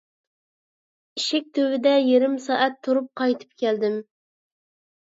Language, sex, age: Uyghur, female, under 19